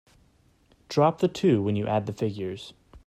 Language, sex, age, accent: English, male, 19-29, United States English